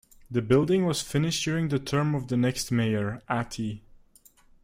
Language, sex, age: English, male, 19-29